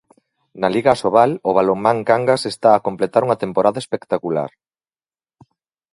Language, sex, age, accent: Galician, male, 40-49, Oriental (común en zona oriental)